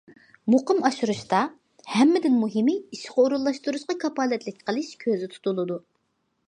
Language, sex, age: Uyghur, female, 19-29